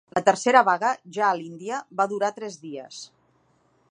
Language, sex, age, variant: Catalan, female, 40-49, Central